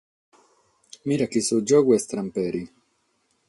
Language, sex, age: Sardinian, male, 30-39